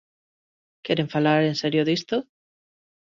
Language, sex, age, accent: Galician, female, 40-49, Normativo (estándar)